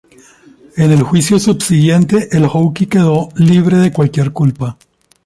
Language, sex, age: Spanish, male, 50-59